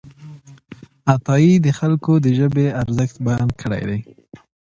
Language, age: Pashto, 19-29